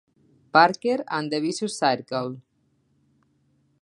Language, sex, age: Spanish, female, 30-39